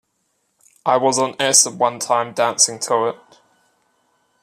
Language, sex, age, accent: English, male, 19-29, New Zealand English